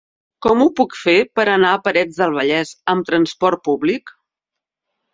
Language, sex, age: Catalan, female, 40-49